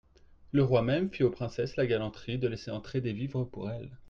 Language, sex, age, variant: French, male, 30-39, Français de métropole